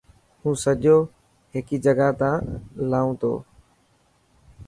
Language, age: Dhatki, 30-39